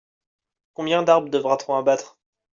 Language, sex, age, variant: French, male, 19-29, Français de métropole